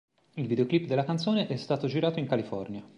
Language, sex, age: Italian, male, 40-49